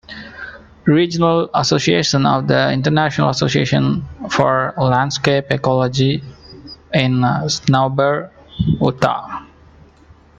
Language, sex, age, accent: English, male, 30-39, India and South Asia (India, Pakistan, Sri Lanka)